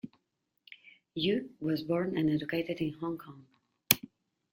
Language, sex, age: English, female, 40-49